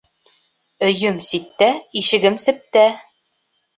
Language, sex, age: Bashkir, female, 30-39